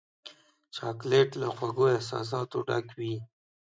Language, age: Pashto, 30-39